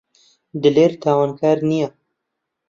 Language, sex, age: Central Kurdish, male, 19-29